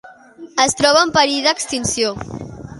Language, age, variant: Catalan, under 19, Central